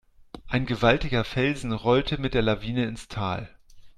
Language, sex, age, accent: German, male, 40-49, Deutschland Deutsch